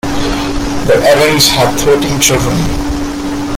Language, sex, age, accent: English, male, 19-29, India and South Asia (India, Pakistan, Sri Lanka)